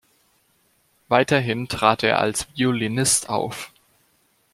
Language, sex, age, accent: German, male, under 19, Deutschland Deutsch